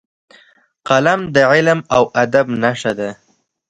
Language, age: Pashto, 19-29